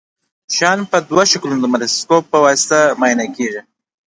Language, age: Pashto, 30-39